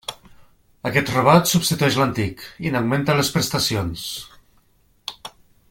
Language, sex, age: Catalan, male, 40-49